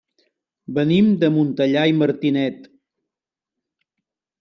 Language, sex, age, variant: Catalan, male, 60-69, Central